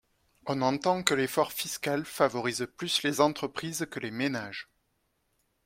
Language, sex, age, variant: French, male, 30-39, Français de métropole